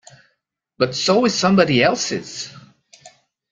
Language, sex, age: English, male, 40-49